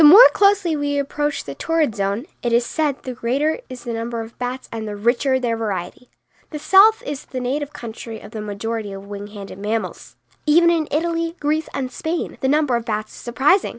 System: none